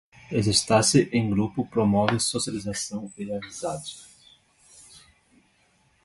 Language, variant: Portuguese, Portuguese (Brasil)